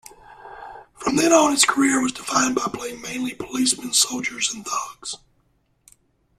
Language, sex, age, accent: English, male, 40-49, United States English